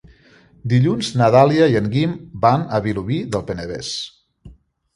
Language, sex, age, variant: Catalan, male, 40-49, Central